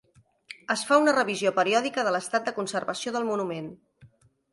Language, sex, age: Catalan, female, 40-49